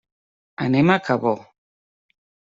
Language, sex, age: Catalan, female, 40-49